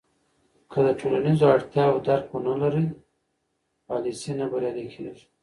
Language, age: Pashto, 30-39